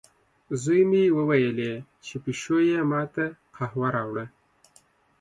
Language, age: Pashto, 30-39